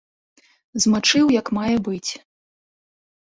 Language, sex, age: Belarusian, female, 19-29